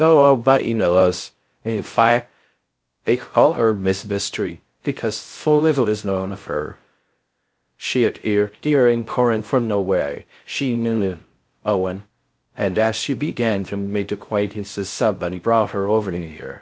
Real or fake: fake